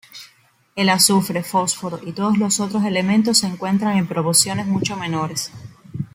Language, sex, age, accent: Spanish, female, 19-29, Caribe: Cuba, Venezuela, Puerto Rico, República Dominicana, Panamá, Colombia caribeña, México caribeño, Costa del golfo de México